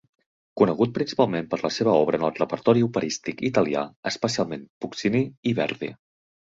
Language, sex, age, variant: Catalan, male, 30-39, Central